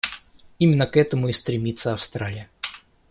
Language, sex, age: Russian, male, under 19